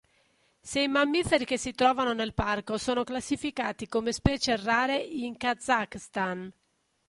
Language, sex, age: Italian, female, 50-59